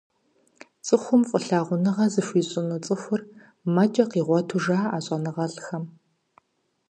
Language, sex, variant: Kabardian, female, Адыгэбзэ (Къэбэрдей, Кирил, псоми зэдай)